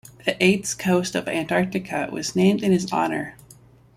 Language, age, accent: English, 19-29, United States English